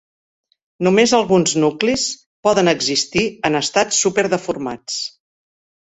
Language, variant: Catalan, Central